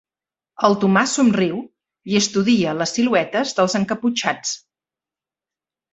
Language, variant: Catalan, Central